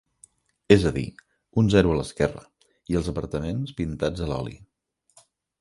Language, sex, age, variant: Catalan, male, 50-59, Central